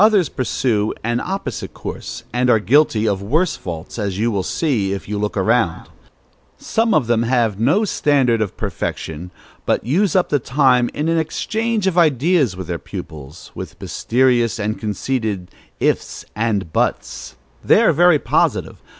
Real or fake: real